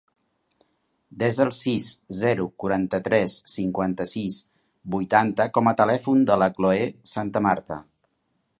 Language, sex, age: Catalan, male, 60-69